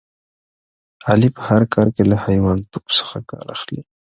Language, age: Pashto, 19-29